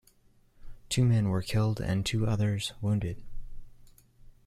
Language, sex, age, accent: English, male, 19-29, United States English